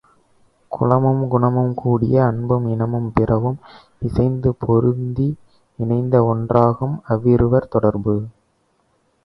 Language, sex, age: Tamil, male, 19-29